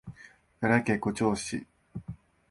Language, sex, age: Japanese, male, 19-29